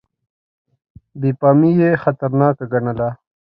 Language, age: Pashto, 19-29